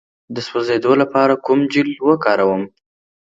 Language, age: Pashto, under 19